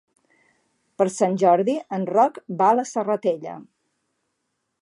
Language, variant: Catalan, Central